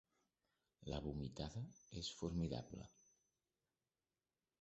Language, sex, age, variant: Catalan, male, 40-49, Central